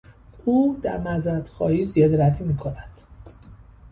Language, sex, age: Persian, male, 30-39